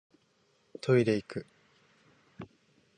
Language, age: Japanese, 19-29